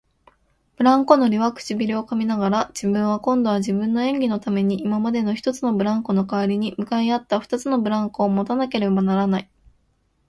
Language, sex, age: Japanese, female, 19-29